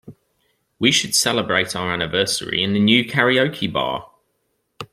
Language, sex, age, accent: English, male, 30-39, England English